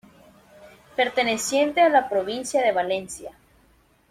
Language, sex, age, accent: Spanish, female, 19-29, América central